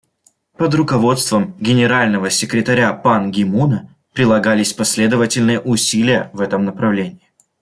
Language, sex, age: Russian, male, 19-29